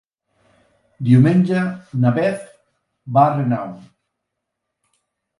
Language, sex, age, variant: Catalan, male, 50-59, Central